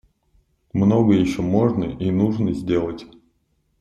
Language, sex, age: Russian, male, 30-39